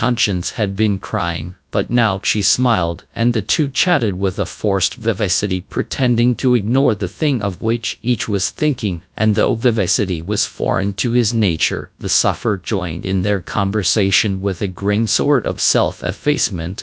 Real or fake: fake